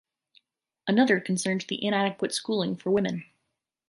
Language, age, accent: English, 30-39, United States English